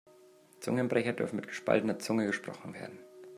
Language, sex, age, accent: German, male, 30-39, Deutschland Deutsch